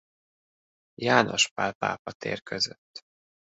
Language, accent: Hungarian, budapesti